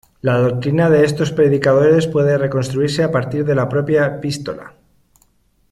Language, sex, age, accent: Spanish, male, 40-49, España: Norte peninsular (Asturias, Castilla y León, Cantabria, País Vasco, Navarra, Aragón, La Rioja, Guadalajara, Cuenca)